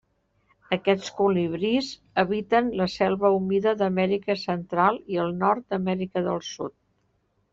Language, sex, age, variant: Catalan, female, 60-69, Central